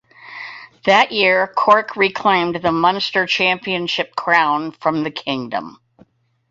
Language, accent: English, United States English